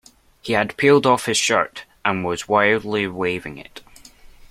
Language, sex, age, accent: English, male, under 19, Scottish English